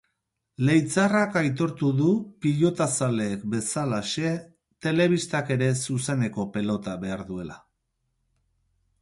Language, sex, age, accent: Basque, male, 40-49, Mendebalekoa (Araba, Bizkaia, Gipuzkoako mendebaleko herri batzuk)